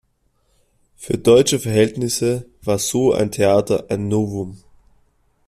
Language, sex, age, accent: German, male, 19-29, Österreichisches Deutsch